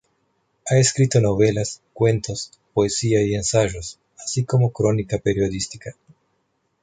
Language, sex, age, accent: Spanish, male, 50-59, Rioplatense: Argentina, Uruguay, este de Bolivia, Paraguay